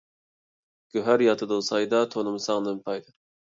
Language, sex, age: Uyghur, male, 19-29